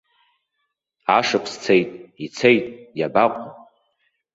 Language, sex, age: Abkhazian, male, under 19